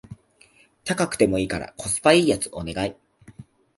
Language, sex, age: Japanese, male, under 19